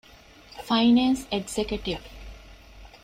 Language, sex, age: Divehi, female, 19-29